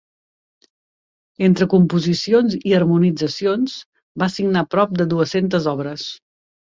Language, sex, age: Catalan, female, 60-69